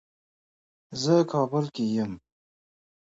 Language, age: English, 30-39